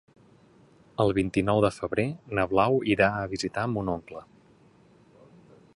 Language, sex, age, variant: Catalan, male, 19-29, Central